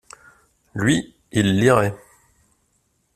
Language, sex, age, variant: French, male, 30-39, Français de métropole